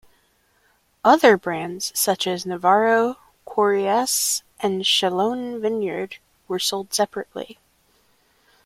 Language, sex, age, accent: English, male, 19-29, United States English